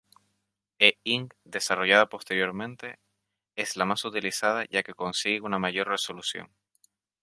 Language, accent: Spanish, España: Islas Canarias